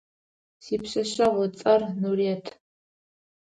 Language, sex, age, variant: Adyghe, female, 19-29, Адыгабзэ (Кирил, пстэумэ зэдыряе)